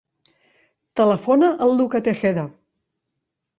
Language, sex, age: Catalan, female, 50-59